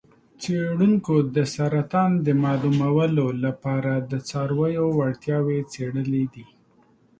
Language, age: Pashto, 40-49